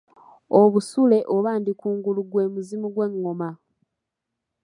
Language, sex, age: Ganda, female, 19-29